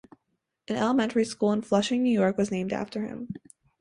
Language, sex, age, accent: English, female, under 19, United States English